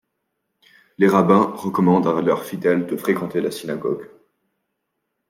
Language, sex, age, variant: French, male, 19-29, Français de métropole